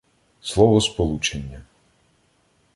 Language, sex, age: Ukrainian, male, 30-39